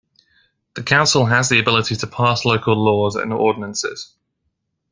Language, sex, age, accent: English, male, 19-29, England English